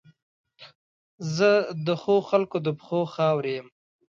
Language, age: Pashto, 19-29